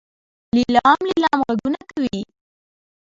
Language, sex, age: Pashto, female, under 19